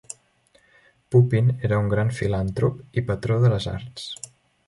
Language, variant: Catalan, Central